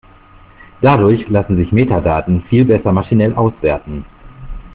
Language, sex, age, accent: German, male, 30-39, Deutschland Deutsch